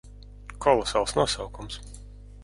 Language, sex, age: Latvian, male, 30-39